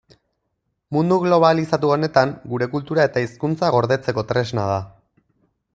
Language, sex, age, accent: Basque, male, 30-39, Erdialdekoa edo Nafarra (Gipuzkoa, Nafarroa)